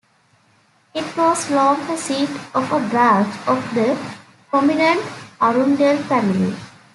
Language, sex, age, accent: English, female, 19-29, United States English